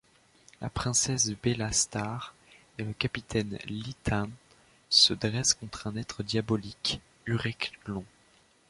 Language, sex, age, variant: French, male, 19-29, Français de métropole